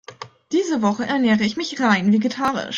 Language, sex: German, female